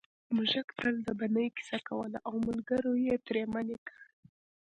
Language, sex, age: Pashto, female, under 19